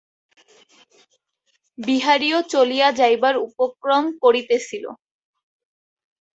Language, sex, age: Bengali, female, 19-29